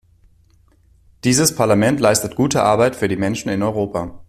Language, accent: German, Deutschland Deutsch